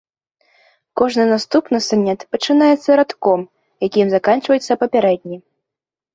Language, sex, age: Belarusian, female, 19-29